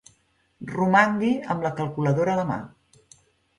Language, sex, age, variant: Catalan, female, 40-49, Central